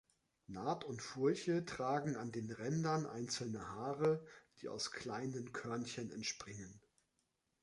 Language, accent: German, Deutschland Deutsch